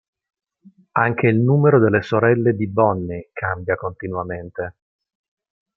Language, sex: Italian, male